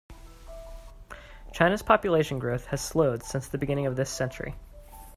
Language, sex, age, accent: English, male, 19-29, United States English